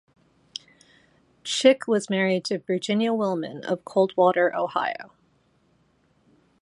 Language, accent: English, United States English